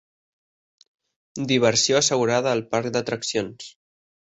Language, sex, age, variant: Catalan, male, 19-29, Central